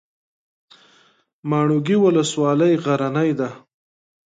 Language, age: Pashto, 30-39